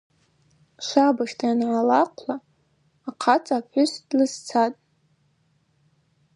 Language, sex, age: Abaza, female, 19-29